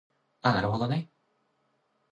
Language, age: Japanese, 19-29